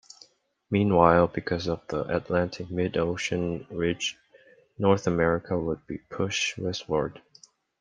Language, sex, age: English, male, 19-29